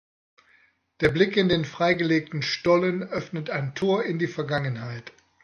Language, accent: German, Deutschland Deutsch